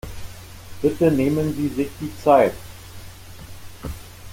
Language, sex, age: German, male, 50-59